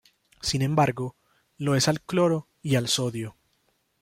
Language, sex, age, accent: Spanish, male, 19-29, Andino-Pacífico: Colombia, Perú, Ecuador, oeste de Bolivia y Venezuela andina